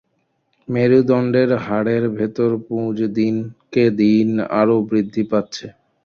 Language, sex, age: Bengali, male, 19-29